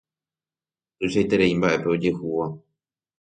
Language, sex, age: Guarani, male, 30-39